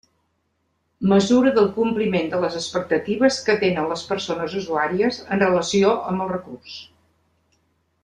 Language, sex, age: Catalan, female, 70-79